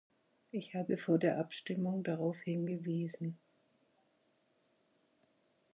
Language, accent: German, Deutschland Deutsch; Süddeutsch